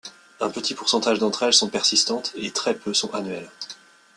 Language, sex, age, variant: French, male, 30-39, Français de métropole